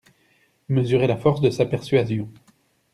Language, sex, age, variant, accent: French, male, 30-39, Français d'Europe, Français de Belgique